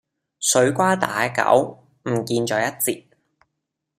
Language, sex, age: Cantonese, male, 19-29